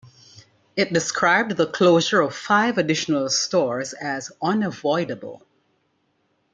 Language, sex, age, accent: English, female, 60-69, West Indies and Bermuda (Bahamas, Bermuda, Jamaica, Trinidad)